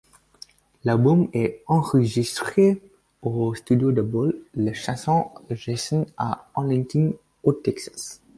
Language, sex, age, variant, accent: French, male, under 19, Français d'Afrique subsaharienne et des îles africaines, Français de Madagascar